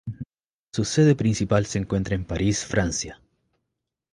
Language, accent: Spanish, Chileno: Chile, Cuyo